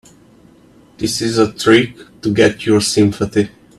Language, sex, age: English, male, 19-29